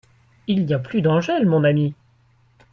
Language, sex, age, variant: French, male, 40-49, Français de métropole